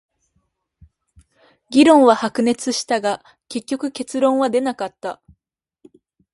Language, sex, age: Japanese, female, 19-29